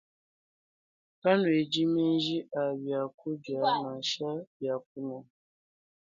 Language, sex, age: Luba-Lulua, female, 19-29